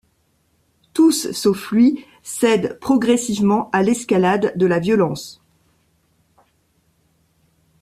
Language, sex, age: French, female, 40-49